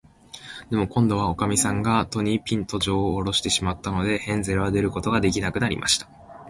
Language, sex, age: Japanese, male, 19-29